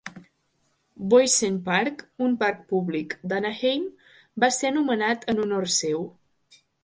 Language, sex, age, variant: Catalan, female, under 19, Central